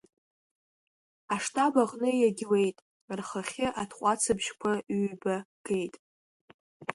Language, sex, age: Abkhazian, female, under 19